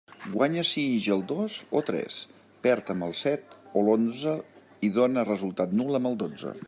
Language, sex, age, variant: Catalan, male, 60-69, Central